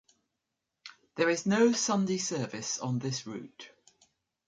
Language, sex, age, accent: English, female, 60-69, England English